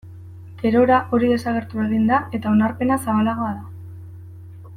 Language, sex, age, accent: Basque, female, 19-29, Erdialdekoa edo Nafarra (Gipuzkoa, Nafarroa)